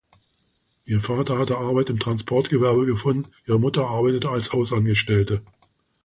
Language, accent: German, Deutschland Deutsch